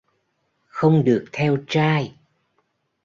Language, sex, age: Vietnamese, male, 60-69